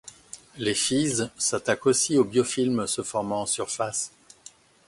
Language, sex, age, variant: French, male, 60-69, Français de métropole